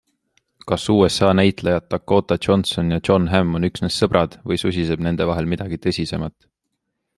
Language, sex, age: Estonian, male, 19-29